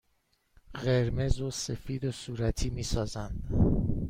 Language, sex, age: Persian, male, 30-39